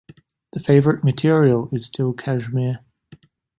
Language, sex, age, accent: English, male, 19-29, Australian English